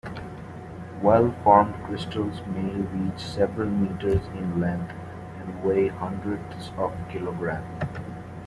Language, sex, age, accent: English, male, 19-29, England English